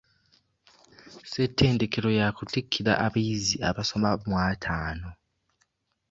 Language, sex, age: Ganda, male, 19-29